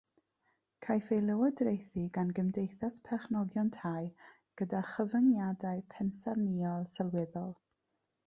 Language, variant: Welsh, South-Western Welsh